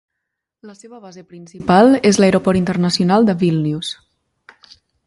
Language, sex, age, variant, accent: Catalan, female, 19-29, Central, central